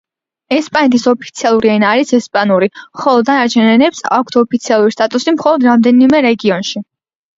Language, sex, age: Georgian, female, under 19